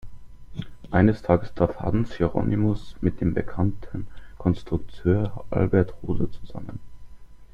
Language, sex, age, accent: German, male, under 19, Deutschland Deutsch